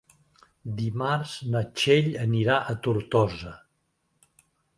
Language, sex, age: Catalan, male, 60-69